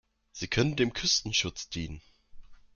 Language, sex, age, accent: German, male, 19-29, Deutschland Deutsch